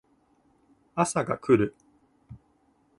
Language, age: Japanese, 19-29